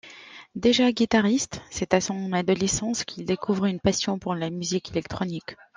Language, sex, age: French, male, 40-49